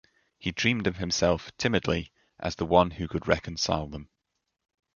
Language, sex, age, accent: English, male, 19-29, England English